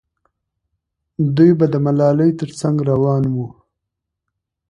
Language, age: Pashto, 19-29